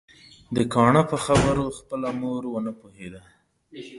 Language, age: Pashto, 19-29